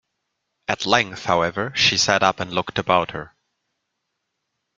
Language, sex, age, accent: English, male, 30-39, England English